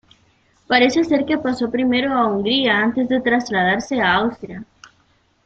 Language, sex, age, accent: Spanish, female, 19-29, América central